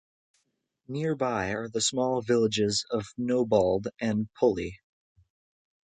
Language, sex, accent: English, male, United States English